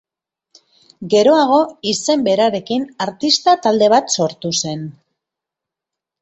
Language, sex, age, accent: Basque, female, 50-59, Mendebalekoa (Araba, Bizkaia, Gipuzkoako mendebaleko herri batzuk)